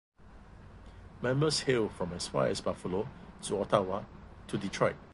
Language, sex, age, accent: English, male, 50-59, Singaporean English